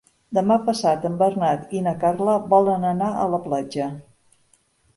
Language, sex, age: Catalan, female, 50-59